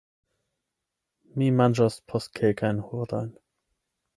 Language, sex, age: Esperanto, male, 30-39